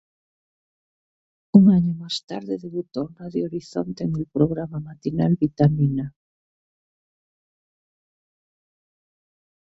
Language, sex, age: Spanish, female, 40-49